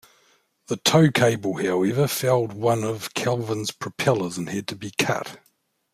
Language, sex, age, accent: English, male, 50-59, New Zealand English